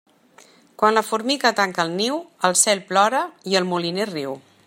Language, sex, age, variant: Catalan, female, 60-69, Central